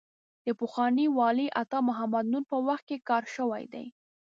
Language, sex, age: Pashto, female, 19-29